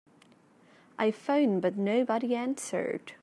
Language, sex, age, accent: English, female, 19-29, Australian English